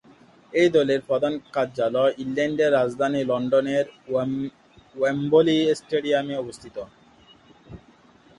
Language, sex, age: Bengali, male, 19-29